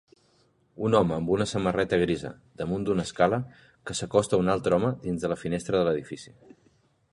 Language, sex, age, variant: Catalan, male, 30-39, Central